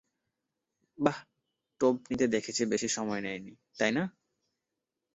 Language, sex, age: Bengali, male, 19-29